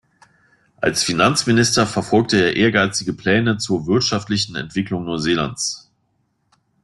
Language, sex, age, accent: German, male, 40-49, Deutschland Deutsch